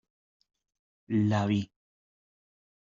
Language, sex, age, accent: Spanish, male, 19-29, España: Centro-Sur peninsular (Madrid, Toledo, Castilla-La Mancha)